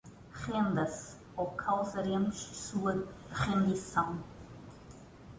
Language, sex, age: Portuguese, female, 30-39